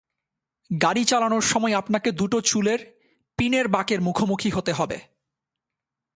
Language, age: Bengali, 19-29